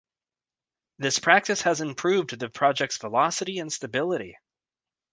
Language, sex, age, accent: English, male, 30-39, United States English